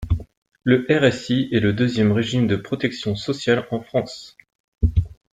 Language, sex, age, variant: French, male, 30-39, Français de métropole